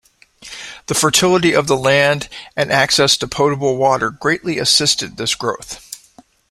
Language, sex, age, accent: English, male, 40-49, United States English